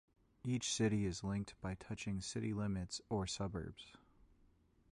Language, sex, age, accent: English, male, 19-29, United States English